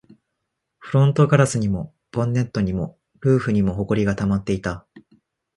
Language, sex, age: Japanese, male, 19-29